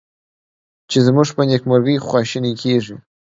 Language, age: Pashto, under 19